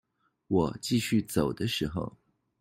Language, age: Chinese, 30-39